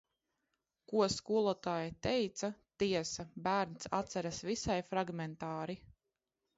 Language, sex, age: Latvian, female, 30-39